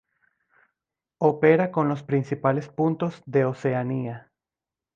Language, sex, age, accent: Spanish, male, 30-39, Caribe: Cuba, Venezuela, Puerto Rico, República Dominicana, Panamá, Colombia caribeña, México caribeño, Costa del golfo de México